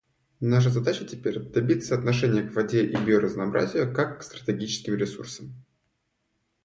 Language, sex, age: Russian, male, 19-29